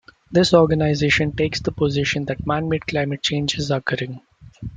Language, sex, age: English, male, 19-29